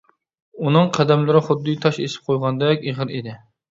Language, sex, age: Uyghur, male, 30-39